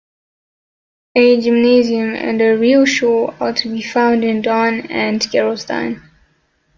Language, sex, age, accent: English, female, 19-29, United States English